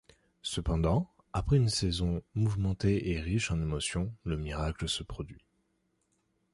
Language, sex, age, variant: French, male, 19-29, Français de métropole